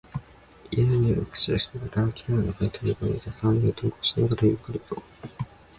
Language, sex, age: Japanese, male, 19-29